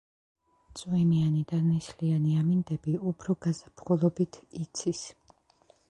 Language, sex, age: Georgian, female, 30-39